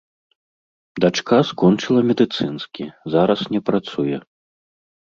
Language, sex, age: Belarusian, male, 40-49